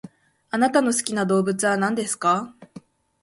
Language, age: Japanese, 19-29